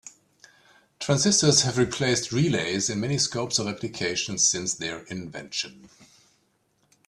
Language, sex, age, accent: English, male, 50-59, United States English